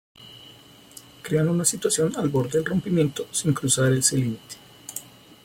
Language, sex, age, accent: Spanish, male, 30-39, Andino-Pacífico: Colombia, Perú, Ecuador, oeste de Bolivia y Venezuela andina